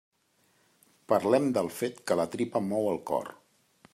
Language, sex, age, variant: Catalan, male, 40-49, Central